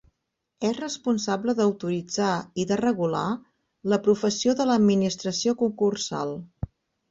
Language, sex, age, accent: Catalan, female, 50-59, Empordanès